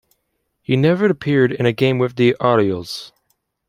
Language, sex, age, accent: English, male, under 19, United States English